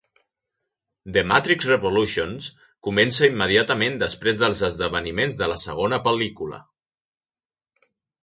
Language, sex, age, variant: Catalan, male, 30-39, Central